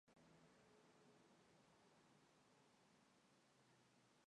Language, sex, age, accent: Spanish, female, 19-29, México